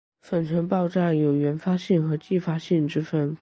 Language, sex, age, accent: Chinese, male, under 19, 出生地：江西省